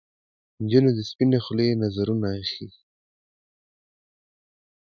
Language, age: Pashto, 19-29